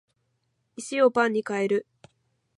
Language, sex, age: Japanese, female, 19-29